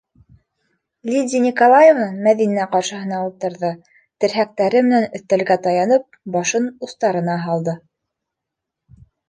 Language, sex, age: Bashkir, female, 19-29